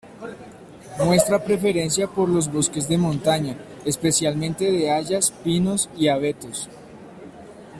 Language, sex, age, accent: Spanish, male, 19-29, Caribe: Cuba, Venezuela, Puerto Rico, República Dominicana, Panamá, Colombia caribeña, México caribeño, Costa del golfo de México